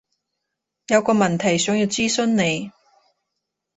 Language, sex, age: Cantonese, female, 19-29